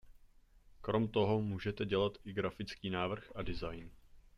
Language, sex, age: Czech, male, 19-29